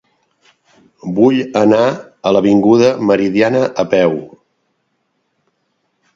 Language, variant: Catalan, Central